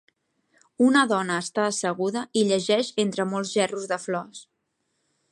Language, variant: Catalan, Central